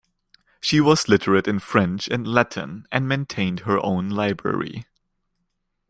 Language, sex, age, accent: English, male, 19-29, United States English